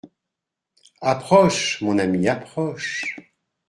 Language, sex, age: French, male, 60-69